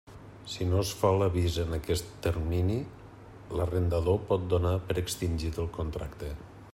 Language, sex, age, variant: Catalan, male, 50-59, Nord-Occidental